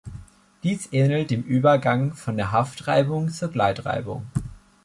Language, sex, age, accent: German, male, 19-29, Deutschland Deutsch